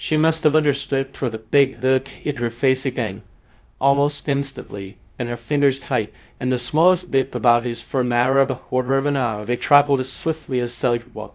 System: TTS, VITS